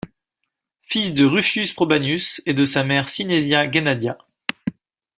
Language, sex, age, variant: French, male, 30-39, Français de métropole